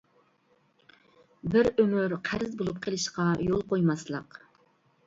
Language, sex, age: Uyghur, female, 30-39